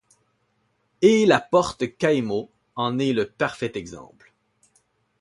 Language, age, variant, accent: French, 40-49, Français d'Amérique du Nord, Français du Canada